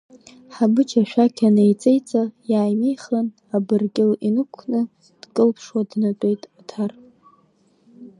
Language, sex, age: Abkhazian, female, under 19